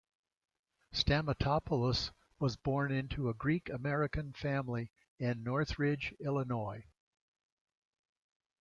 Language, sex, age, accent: English, male, 80-89, United States English